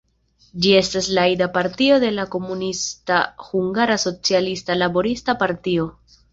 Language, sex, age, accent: Esperanto, female, 19-29, Internacia